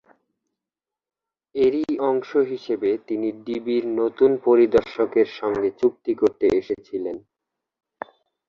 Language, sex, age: Bengali, male, 40-49